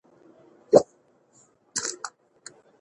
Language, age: Pashto, 19-29